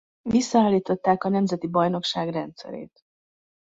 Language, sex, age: Hungarian, female, 19-29